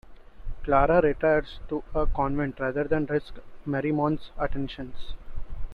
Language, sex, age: English, male, 19-29